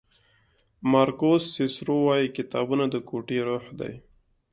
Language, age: Pashto, 19-29